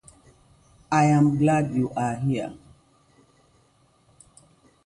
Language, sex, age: English, female, 50-59